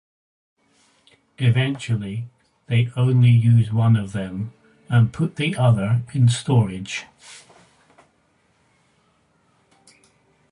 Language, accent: English, England English